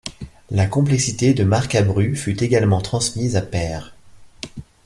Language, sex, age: French, male, 40-49